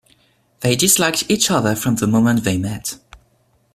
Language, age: English, 19-29